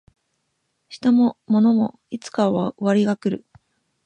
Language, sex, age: Japanese, female, 40-49